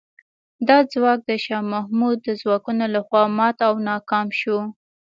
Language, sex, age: Pashto, female, 19-29